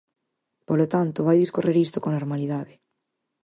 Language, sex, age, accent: Galician, female, 19-29, Central (gheada)